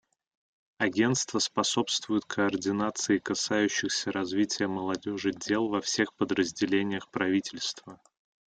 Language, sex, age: Russian, male, 30-39